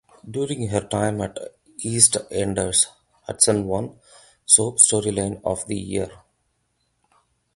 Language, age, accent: English, 40-49, India and South Asia (India, Pakistan, Sri Lanka)